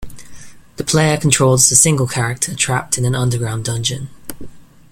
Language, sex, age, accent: English, male, 19-29, England English